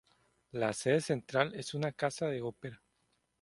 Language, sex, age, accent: Spanish, male, 30-39, América central